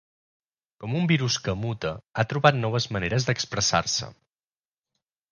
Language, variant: Catalan, Central